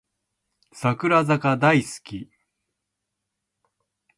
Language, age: Japanese, 50-59